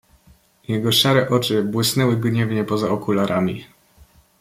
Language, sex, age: Polish, male, 19-29